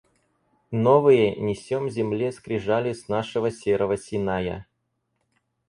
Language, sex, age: Russian, male, 19-29